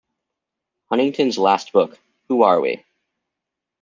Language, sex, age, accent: English, male, 19-29, United States English